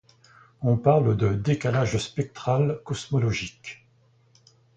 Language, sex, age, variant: French, male, 70-79, Français de métropole